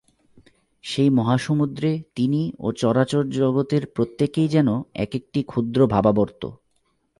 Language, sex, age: Bengali, male, 19-29